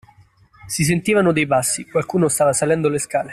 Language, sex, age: Italian, male, 19-29